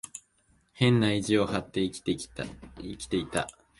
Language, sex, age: Japanese, male, under 19